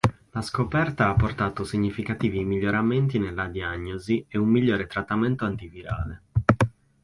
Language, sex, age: Italian, male, 19-29